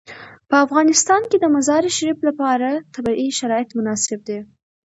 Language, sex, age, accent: Pashto, female, under 19, کندهاری لهجه